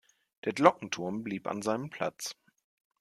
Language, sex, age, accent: German, male, 30-39, Deutschland Deutsch